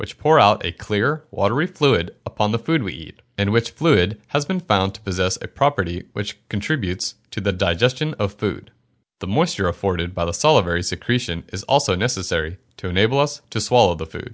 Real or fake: real